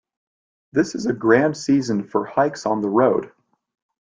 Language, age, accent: English, 19-29, United States English